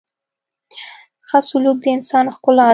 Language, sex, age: Pashto, female, 19-29